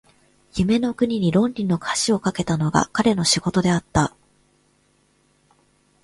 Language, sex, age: Japanese, female, 19-29